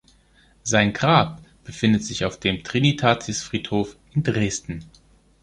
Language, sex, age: German, male, 30-39